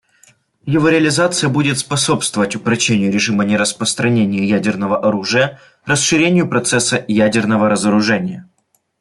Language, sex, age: Russian, male, 19-29